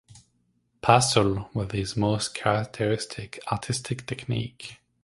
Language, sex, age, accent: English, male, 19-29, Canadian English